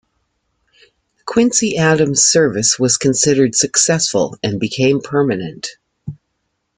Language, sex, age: English, female, 60-69